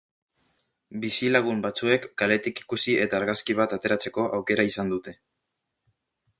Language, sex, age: Basque, male, under 19